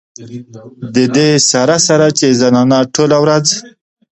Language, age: Pashto, 30-39